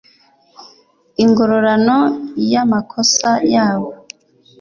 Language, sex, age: Kinyarwanda, female, 19-29